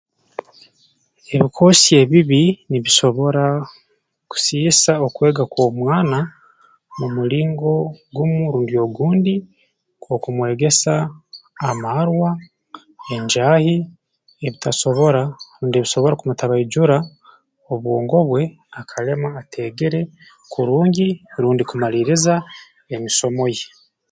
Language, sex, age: Tooro, male, 19-29